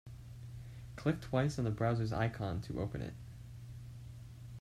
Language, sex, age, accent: English, male, 19-29, United States English